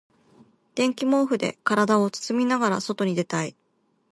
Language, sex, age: Japanese, female, 40-49